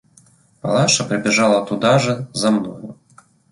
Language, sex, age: Russian, male, 40-49